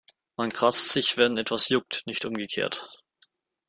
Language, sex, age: German, male, under 19